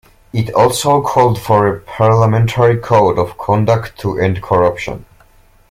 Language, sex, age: English, male, under 19